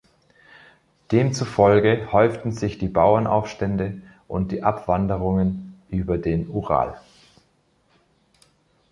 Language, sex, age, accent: German, male, 30-39, Österreichisches Deutsch